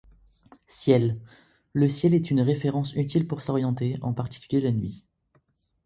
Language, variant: French, Français de métropole